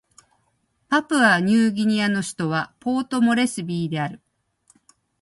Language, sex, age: Japanese, female, 50-59